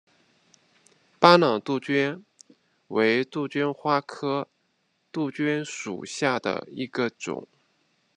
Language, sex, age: Chinese, male, 30-39